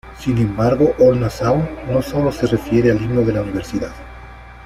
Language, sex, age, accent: Spanish, male, 40-49, Andino-Pacífico: Colombia, Perú, Ecuador, oeste de Bolivia y Venezuela andina